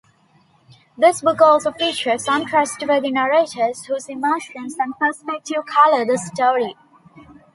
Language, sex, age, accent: English, female, 19-29, India and South Asia (India, Pakistan, Sri Lanka)